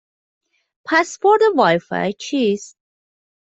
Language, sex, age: Persian, female, 30-39